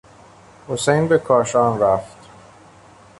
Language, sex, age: Persian, male, 19-29